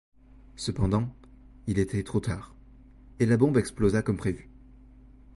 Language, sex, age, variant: French, male, 19-29, Français de métropole